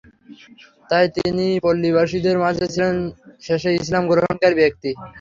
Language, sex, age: Bengali, male, under 19